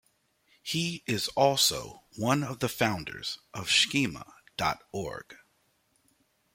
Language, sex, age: English, male, 50-59